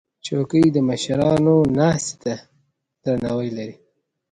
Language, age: Pashto, 30-39